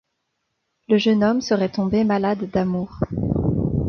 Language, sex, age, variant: French, female, 30-39, Français de métropole